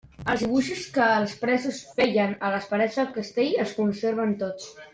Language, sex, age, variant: Catalan, male, under 19, Central